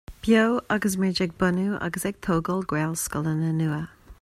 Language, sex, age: Irish, female, 40-49